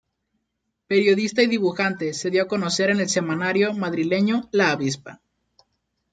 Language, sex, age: Spanish, male, 19-29